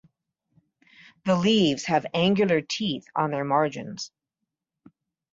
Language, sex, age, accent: English, female, 60-69, United States English